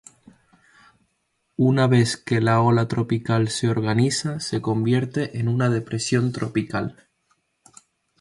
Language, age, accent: Spanish, 19-29, España: Islas Canarias